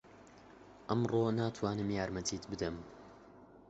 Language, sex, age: Central Kurdish, male, under 19